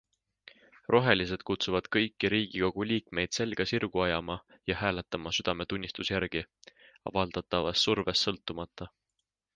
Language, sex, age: Estonian, male, 19-29